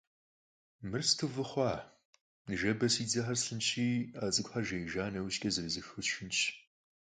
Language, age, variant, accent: Kabardian, 19-29, Адыгэбзэ (Къэбэрдей, Кирил, псоми зэдай), Джылэхъстэней (Gilahsteney)